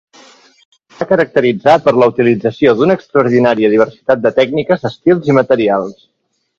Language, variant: Catalan, Central